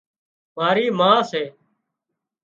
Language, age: Wadiyara Koli, 40-49